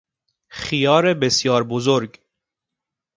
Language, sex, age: Persian, male, 19-29